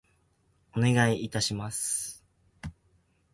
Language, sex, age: Japanese, male, 19-29